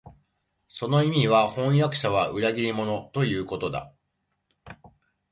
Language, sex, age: Japanese, male, 40-49